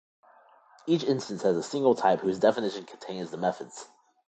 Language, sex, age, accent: English, male, under 19, United States English